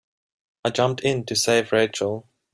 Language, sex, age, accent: English, male, 19-29, Southern African (South Africa, Zimbabwe, Namibia)